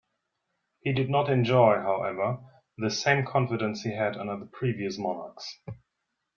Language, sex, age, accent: English, male, 30-39, United States English